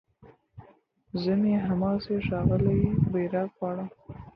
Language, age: Pashto, under 19